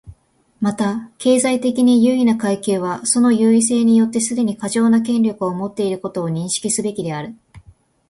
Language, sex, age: Japanese, female, 19-29